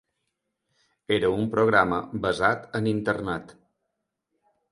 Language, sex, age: Catalan, male, 40-49